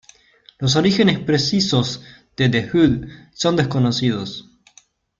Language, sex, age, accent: Spanish, male, 19-29, Rioplatense: Argentina, Uruguay, este de Bolivia, Paraguay